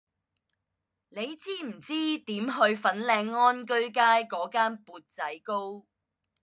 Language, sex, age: Cantonese, female, 30-39